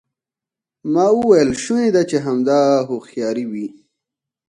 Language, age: Pashto, 19-29